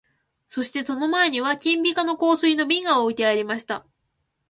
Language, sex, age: Japanese, female, 19-29